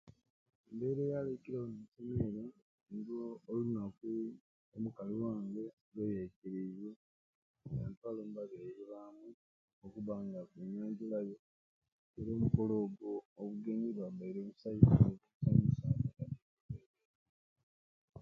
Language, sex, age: Ruuli, male, 30-39